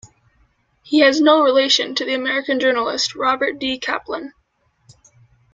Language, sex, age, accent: English, female, 19-29, United States English